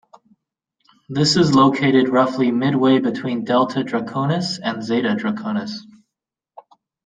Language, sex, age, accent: English, male, 30-39, United States English